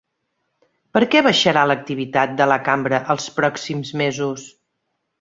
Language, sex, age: Catalan, female, 50-59